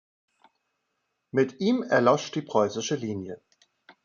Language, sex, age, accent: German, male, 50-59, Deutschland Deutsch